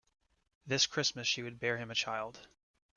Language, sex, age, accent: English, male, 19-29, United States English